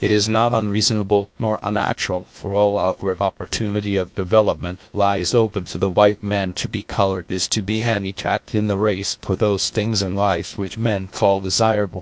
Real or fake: fake